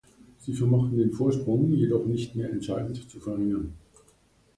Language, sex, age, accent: German, male, 50-59, Deutschland Deutsch